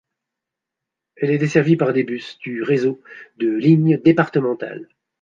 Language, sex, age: French, male, 60-69